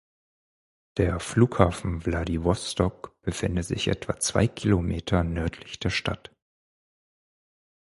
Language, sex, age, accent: German, male, 30-39, Deutschland Deutsch